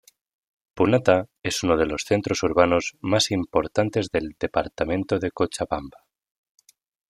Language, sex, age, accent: Spanish, male, 19-29, España: Centro-Sur peninsular (Madrid, Toledo, Castilla-La Mancha)